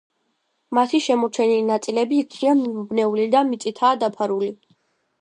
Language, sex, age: Georgian, female, 50-59